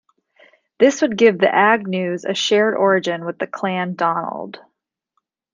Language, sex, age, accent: English, female, 30-39, United States English